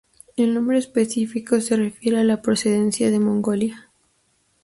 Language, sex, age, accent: Spanish, female, 19-29, México